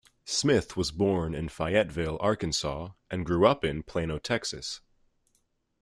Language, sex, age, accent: English, male, 19-29, United States English